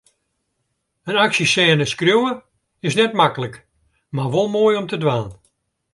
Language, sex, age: Western Frisian, male, 70-79